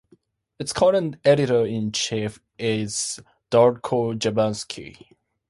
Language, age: English, 19-29